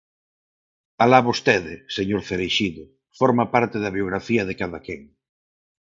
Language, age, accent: Galician, 30-39, Normativo (estándar); Neofalante